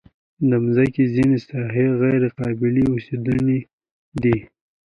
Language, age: Pashto, 19-29